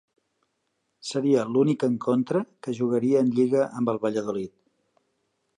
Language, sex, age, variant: Catalan, male, 50-59, Central